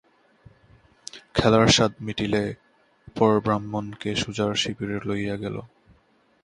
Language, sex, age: Bengali, male, 19-29